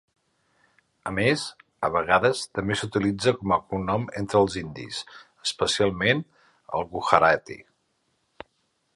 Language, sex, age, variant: Catalan, male, 50-59, Central